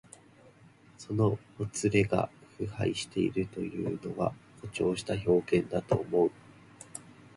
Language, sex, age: Japanese, male, 19-29